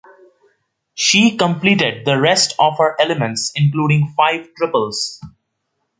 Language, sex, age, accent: English, male, under 19, India and South Asia (India, Pakistan, Sri Lanka)